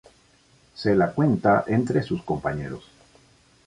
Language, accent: Spanish, Caribe: Cuba, Venezuela, Puerto Rico, República Dominicana, Panamá, Colombia caribeña, México caribeño, Costa del golfo de México